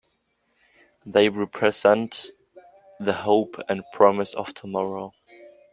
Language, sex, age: English, male, 19-29